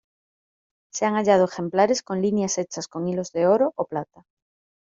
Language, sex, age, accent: Spanish, female, 30-39, España: Norte peninsular (Asturias, Castilla y León, Cantabria, País Vasco, Navarra, Aragón, La Rioja, Guadalajara, Cuenca)